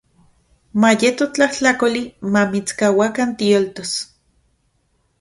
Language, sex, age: Central Puebla Nahuatl, female, 40-49